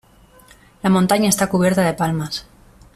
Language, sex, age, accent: Spanish, female, 30-39, España: Norte peninsular (Asturias, Castilla y León, Cantabria, País Vasco, Navarra, Aragón, La Rioja, Guadalajara, Cuenca)